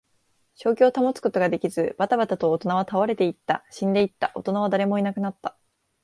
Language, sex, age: Japanese, female, 19-29